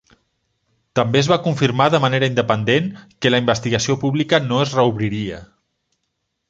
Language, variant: Catalan, Central